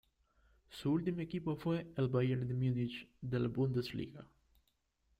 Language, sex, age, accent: Spanish, male, 19-29, Andino-Pacífico: Colombia, Perú, Ecuador, oeste de Bolivia y Venezuela andina